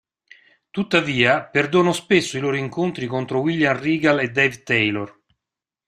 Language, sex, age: Italian, male, 50-59